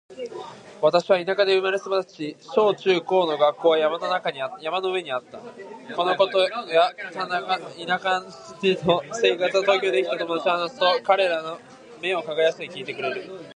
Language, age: Japanese, 19-29